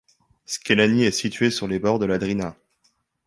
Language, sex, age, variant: French, male, 19-29, Français de métropole